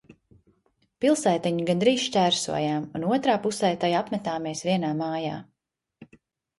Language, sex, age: Latvian, female, 30-39